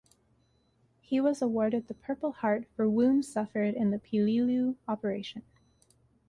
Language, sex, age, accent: English, female, 19-29, Canadian English